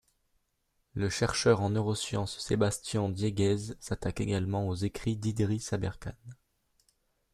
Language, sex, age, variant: French, male, under 19, Français de métropole